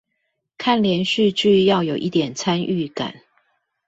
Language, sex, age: Chinese, female, 50-59